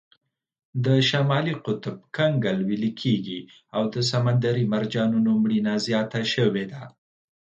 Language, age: Pashto, 19-29